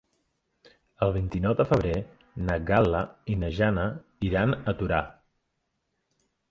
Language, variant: Catalan, Central